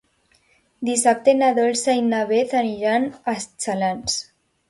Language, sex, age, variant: Catalan, female, under 19, Alacantí